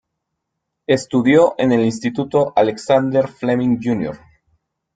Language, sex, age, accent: Spanish, male, 40-49, México